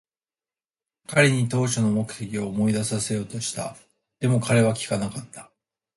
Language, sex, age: Japanese, male, 19-29